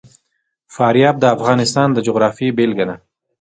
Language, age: Pashto, 19-29